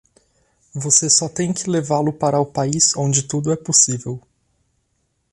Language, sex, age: Portuguese, male, 30-39